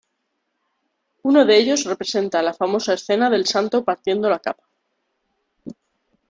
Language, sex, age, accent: Spanish, female, 30-39, España: Centro-Sur peninsular (Madrid, Toledo, Castilla-La Mancha)